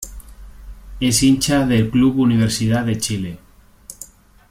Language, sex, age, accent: Spanish, male, 30-39, España: Norte peninsular (Asturias, Castilla y León, Cantabria, País Vasco, Navarra, Aragón, La Rioja, Guadalajara, Cuenca)